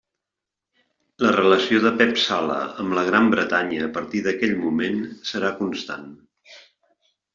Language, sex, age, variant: Catalan, male, 50-59, Central